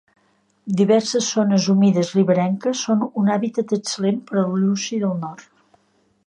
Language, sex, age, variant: Catalan, female, 60-69, Central